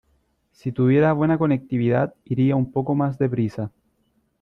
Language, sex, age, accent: Spanish, male, 30-39, Chileno: Chile, Cuyo